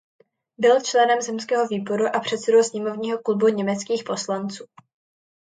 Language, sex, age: Czech, female, under 19